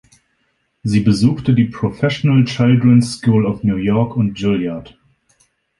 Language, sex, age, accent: German, male, 30-39, Deutschland Deutsch